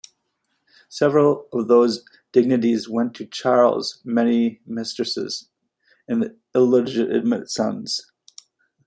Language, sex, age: English, male, 50-59